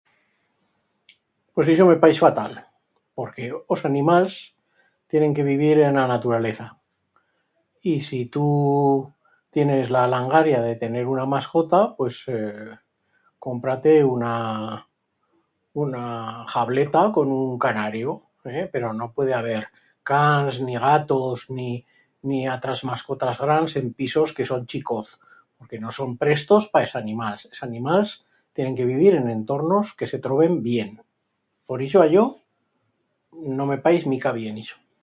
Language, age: Aragonese, 60-69